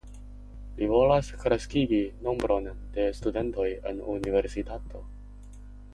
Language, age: Esperanto, under 19